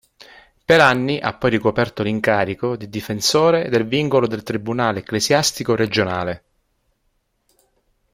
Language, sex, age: Italian, male, 50-59